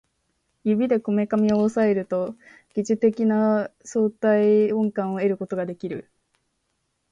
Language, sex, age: Japanese, female, 19-29